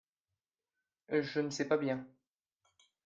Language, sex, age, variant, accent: French, male, 19-29, Français d'Europe, Français de Belgique